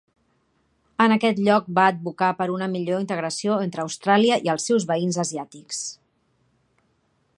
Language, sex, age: Catalan, female, 40-49